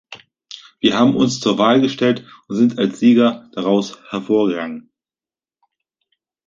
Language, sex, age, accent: German, male, 30-39, Deutschland Deutsch